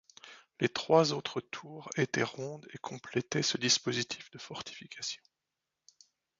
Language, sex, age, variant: French, male, 50-59, Français de métropole